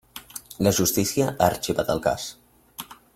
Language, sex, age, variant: Catalan, male, under 19, Central